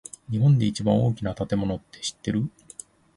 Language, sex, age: Japanese, male, 40-49